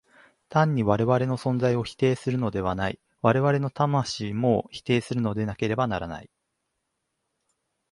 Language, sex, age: Japanese, male, 19-29